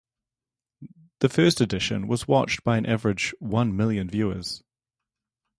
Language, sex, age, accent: English, male, 40-49, New Zealand English